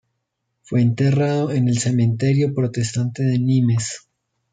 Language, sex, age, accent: Spanish, male, 30-39, Caribe: Cuba, Venezuela, Puerto Rico, República Dominicana, Panamá, Colombia caribeña, México caribeño, Costa del golfo de México